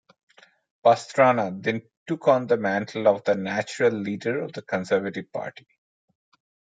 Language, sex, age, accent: English, male, 40-49, India and South Asia (India, Pakistan, Sri Lanka)